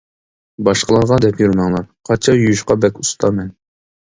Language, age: Uyghur, 19-29